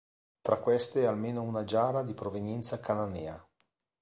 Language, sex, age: Italian, male, 40-49